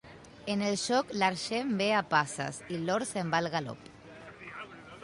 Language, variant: Catalan, Central